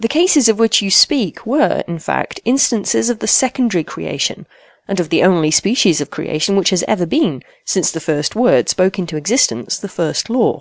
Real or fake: real